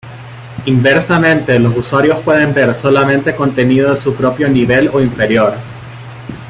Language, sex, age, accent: Spanish, male, 19-29, América central